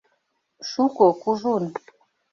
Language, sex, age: Mari, female, 50-59